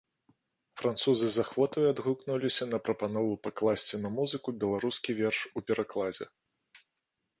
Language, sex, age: Belarusian, male, 40-49